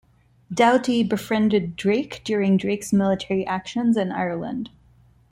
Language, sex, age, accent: English, female, 30-39, India and South Asia (India, Pakistan, Sri Lanka)